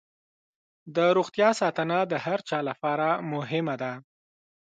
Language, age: Pashto, 19-29